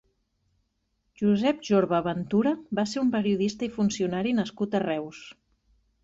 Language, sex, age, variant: Catalan, female, 40-49, Central